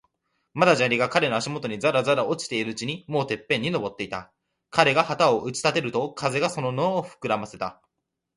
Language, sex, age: Japanese, male, 19-29